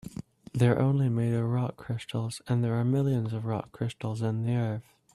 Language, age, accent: English, under 19, Scottish English